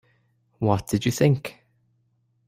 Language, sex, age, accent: English, male, 19-29, Irish English